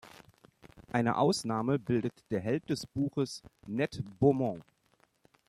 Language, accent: German, Deutschland Deutsch